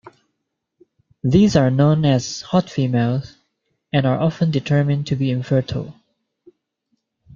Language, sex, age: English, male, 30-39